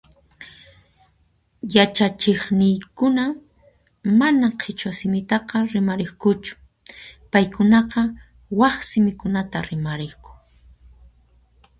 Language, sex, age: Puno Quechua, female, 30-39